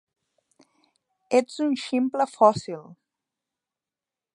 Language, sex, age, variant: Catalan, female, 30-39, Central